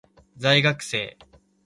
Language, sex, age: Japanese, male, 19-29